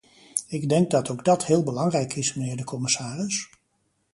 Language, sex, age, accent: Dutch, male, 50-59, Nederlands Nederlands